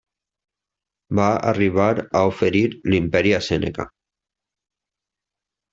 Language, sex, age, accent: Catalan, male, 40-49, valencià